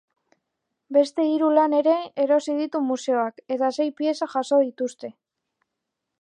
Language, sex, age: Basque, female, 19-29